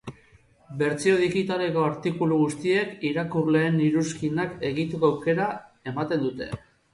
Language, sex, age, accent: Basque, male, 40-49, Mendebalekoa (Araba, Bizkaia, Gipuzkoako mendebaleko herri batzuk)